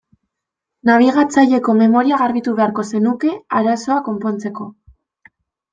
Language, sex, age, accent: Basque, female, 19-29, Mendebalekoa (Araba, Bizkaia, Gipuzkoako mendebaleko herri batzuk)